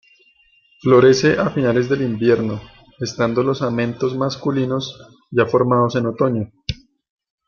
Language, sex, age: Spanish, male, 30-39